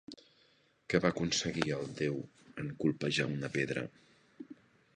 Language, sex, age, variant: Catalan, male, 60-69, Central